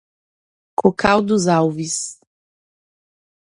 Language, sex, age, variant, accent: Portuguese, female, 30-39, Portuguese (Brasil), Mineiro